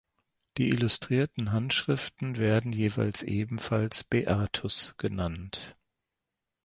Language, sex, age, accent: German, male, 50-59, Deutschland Deutsch